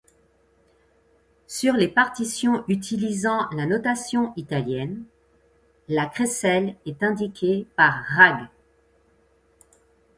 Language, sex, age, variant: French, female, 50-59, Français de métropole